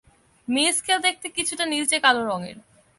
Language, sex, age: Bengali, female, under 19